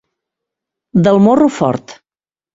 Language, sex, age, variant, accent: Catalan, female, 40-49, Central, Català central